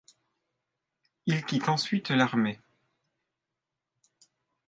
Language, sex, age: French, male, 30-39